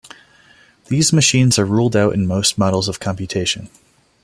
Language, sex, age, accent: English, male, 30-39, United States English